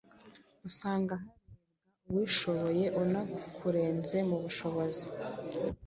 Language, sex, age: Kinyarwanda, female, 19-29